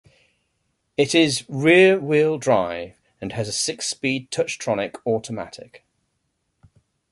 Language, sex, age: English, male, 40-49